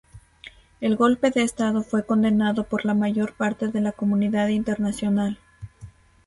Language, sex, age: Spanish, female, under 19